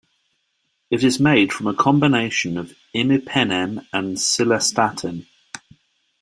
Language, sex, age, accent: English, male, 30-39, England English